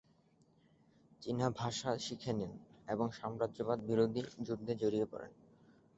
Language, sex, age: Bengali, male, 19-29